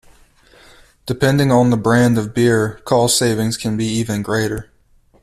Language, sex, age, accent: English, male, 19-29, United States English